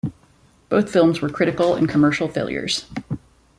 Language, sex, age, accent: English, female, 40-49, United States English